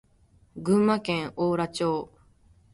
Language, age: Japanese, 19-29